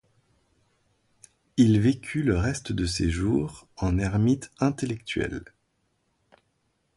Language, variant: French, Français de métropole